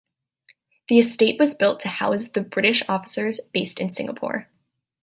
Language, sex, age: English, female, 19-29